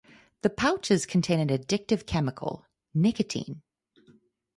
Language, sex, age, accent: English, female, 40-49, United States English